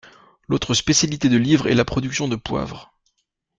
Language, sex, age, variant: French, male, 19-29, Français de métropole